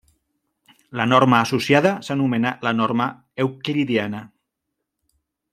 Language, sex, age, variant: Catalan, male, 40-49, Central